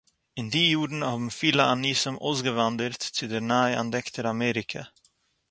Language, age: Yiddish, under 19